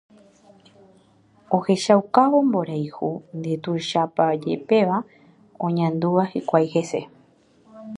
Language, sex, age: Guarani, female, 19-29